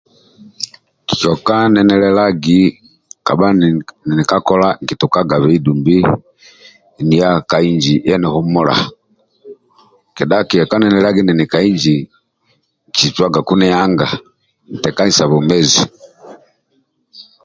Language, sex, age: Amba (Uganda), male, 50-59